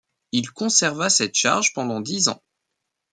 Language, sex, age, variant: French, male, 19-29, Français de métropole